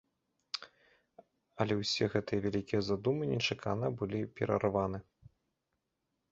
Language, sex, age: Belarusian, male, 30-39